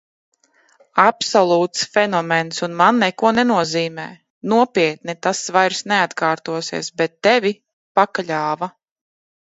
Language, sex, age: Latvian, female, 30-39